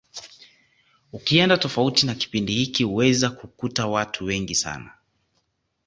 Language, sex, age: Swahili, male, 19-29